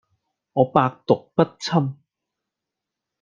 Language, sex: Cantonese, male